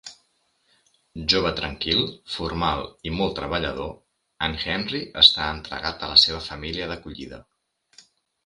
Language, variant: Catalan, Central